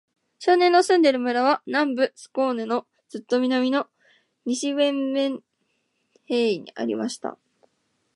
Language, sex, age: Japanese, female, 19-29